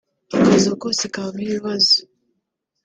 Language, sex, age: Kinyarwanda, female, under 19